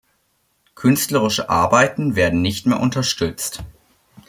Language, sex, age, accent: German, male, under 19, Deutschland Deutsch